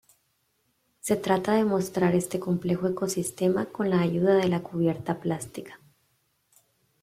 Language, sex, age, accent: Spanish, female, 30-39, América central